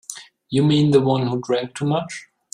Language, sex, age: English, male, 30-39